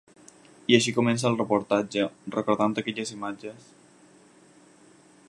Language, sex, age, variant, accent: Catalan, male, 19-29, Balear, mallorquí